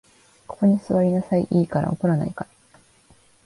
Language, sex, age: Japanese, female, 19-29